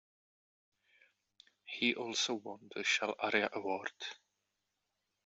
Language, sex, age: English, male, 30-39